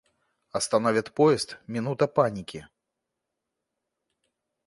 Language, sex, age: Russian, male, 30-39